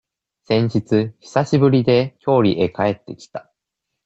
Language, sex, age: Japanese, male, 19-29